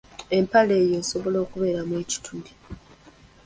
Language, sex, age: Ganda, female, 19-29